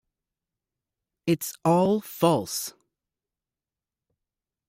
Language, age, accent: English, 30-39, United States English